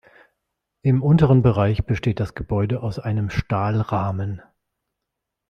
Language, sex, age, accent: German, male, 40-49, Deutschland Deutsch